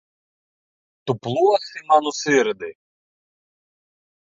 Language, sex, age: Latvian, male, 30-39